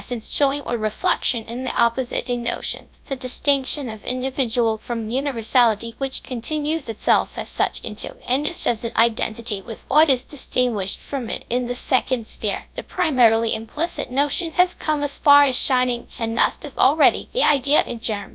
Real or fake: fake